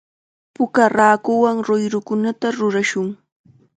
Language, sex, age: Chiquián Ancash Quechua, female, 19-29